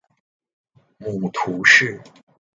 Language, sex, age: Chinese, male, under 19